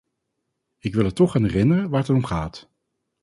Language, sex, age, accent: Dutch, male, 40-49, Nederlands Nederlands